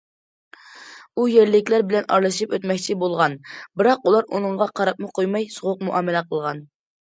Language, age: Uyghur, 19-29